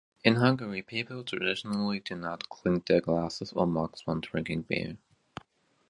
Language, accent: English, United States English